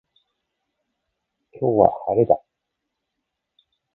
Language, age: Japanese, 50-59